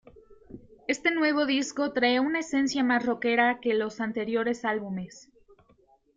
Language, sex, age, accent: Spanish, female, 19-29, México